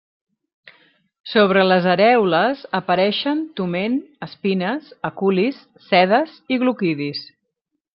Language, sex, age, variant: Catalan, female, 40-49, Central